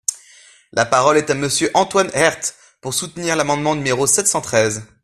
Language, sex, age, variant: French, male, 19-29, Français de métropole